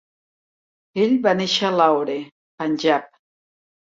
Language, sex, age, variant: Catalan, female, 60-69, Central